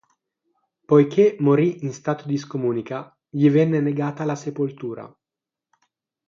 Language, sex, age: Italian, male, 19-29